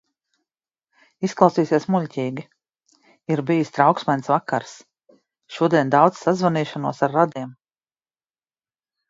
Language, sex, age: Latvian, female, 40-49